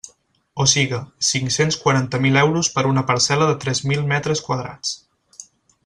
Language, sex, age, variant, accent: Catalan, male, 19-29, Central, central; Barceloní